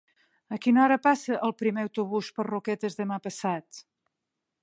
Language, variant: Catalan, Nord-Occidental